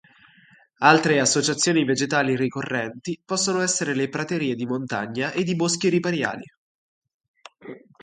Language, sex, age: Italian, male, 19-29